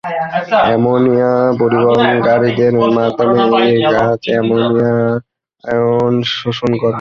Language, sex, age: Bengali, male, 19-29